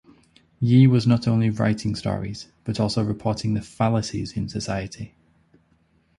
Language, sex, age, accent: English, male, 19-29, England English